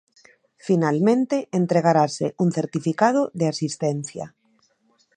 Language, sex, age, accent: Galician, female, 30-39, Normativo (estándar)